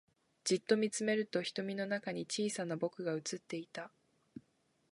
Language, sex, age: Japanese, female, under 19